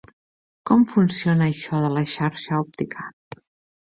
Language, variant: Catalan, Septentrional